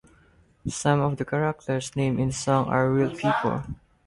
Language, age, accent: English, 19-29, Filipino